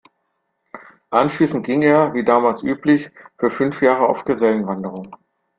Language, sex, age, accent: German, male, 50-59, Deutschland Deutsch